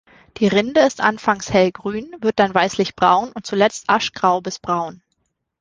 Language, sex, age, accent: German, female, 19-29, Deutschland Deutsch